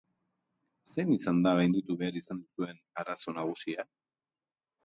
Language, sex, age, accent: Basque, male, 40-49, Erdialdekoa edo Nafarra (Gipuzkoa, Nafarroa)